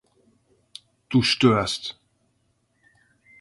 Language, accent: German, Deutschland Deutsch